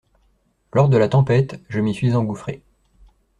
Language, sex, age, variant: French, male, 30-39, Français de métropole